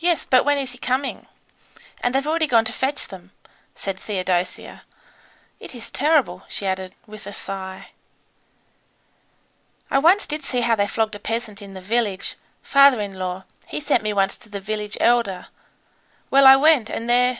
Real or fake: real